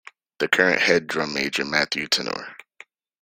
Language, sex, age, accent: English, male, 19-29, United States English